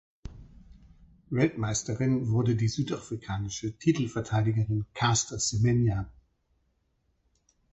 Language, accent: German, Deutschland Deutsch